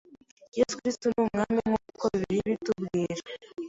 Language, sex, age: Kinyarwanda, female, 19-29